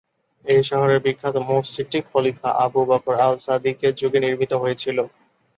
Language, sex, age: Bengali, male, 19-29